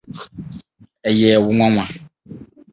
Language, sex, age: Akan, male, 30-39